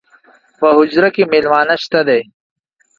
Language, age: Pashto, 19-29